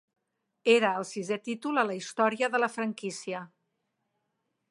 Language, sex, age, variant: Catalan, female, 50-59, Central